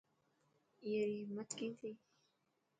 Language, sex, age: Dhatki, female, 19-29